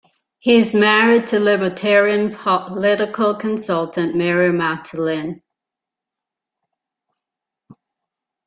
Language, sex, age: English, female, 50-59